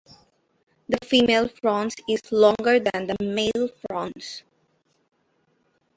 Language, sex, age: English, female, under 19